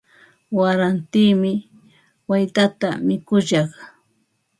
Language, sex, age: Ambo-Pasco Quechua, female, 60-69